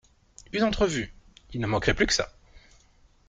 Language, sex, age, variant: French, male, 30-39, Français de métropole